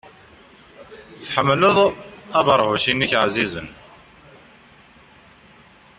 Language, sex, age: Kabyle, male, 30-39